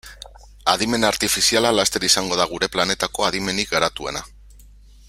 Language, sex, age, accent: Basque, male, 30-39, Mendebalekoa (Araba, Bizkaia, Gipuzkoako mendebaleko herri batzuk)